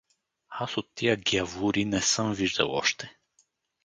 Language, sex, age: Bulgarian, male, 30-39